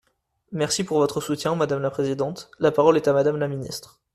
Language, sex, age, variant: French, male, 19-29, Français d'Europe